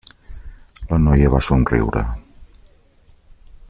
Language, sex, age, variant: Catalan, male, 50-59, Central